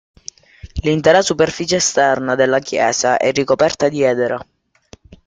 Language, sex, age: Italian, male, under 19